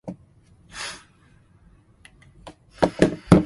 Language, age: English, under 19